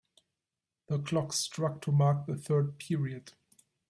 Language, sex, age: English, male, 40-49